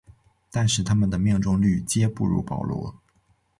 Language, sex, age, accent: Chinese, male, under 19, 出生地：黑龙江省